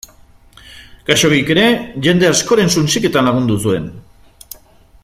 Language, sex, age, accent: Basque, male, 50-59, Mendebalekoa (Araba, Bizkaia, Gipuzkoako mendebaleko herri batzuk)